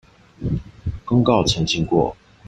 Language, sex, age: Chinese, male, 19-29